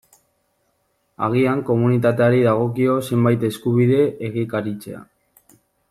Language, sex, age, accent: Basque, male, 19-29, Mendebalekoa (Araba, Bizkaia, Gipuzkoako mendebaleko herri batzuk)